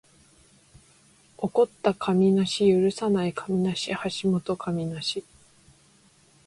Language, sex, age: Japanese, female, 19-29